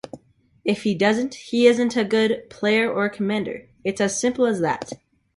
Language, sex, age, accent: English, male, under 19, United States English